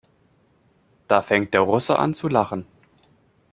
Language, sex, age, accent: German, male, 30-39, Deutschland Deutsch